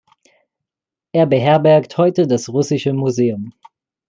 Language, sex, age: German, male, 19-29